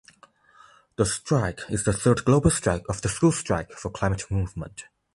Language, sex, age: English, male, under 19